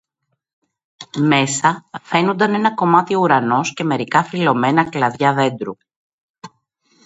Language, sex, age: Greek, female, 40-49